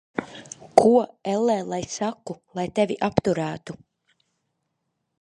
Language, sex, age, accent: Latvian, female, 19-29, Riga